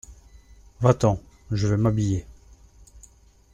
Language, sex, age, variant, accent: French, male, 40-49, Français d'Europe, Français de Belgique